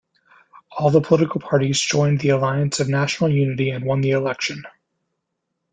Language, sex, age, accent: English, male, 19-29, United States English